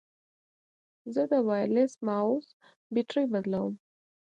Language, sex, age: Pashto, female, under 19